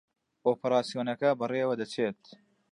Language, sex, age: Central Kurdish, male, 19-29